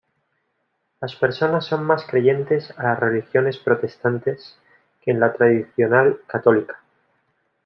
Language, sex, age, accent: Spanish, male, 30-39, España: Centro-Sur peninsular (Madrid, Toledo, Castilla-La Mancha)